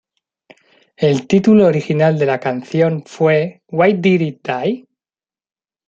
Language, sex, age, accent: Spanish, male, 40-49, España: Centro-Sur peninsular (Madrid, Toledo, Castilla-La Mancha)